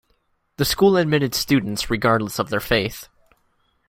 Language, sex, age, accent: English, male, under 19, Canadian English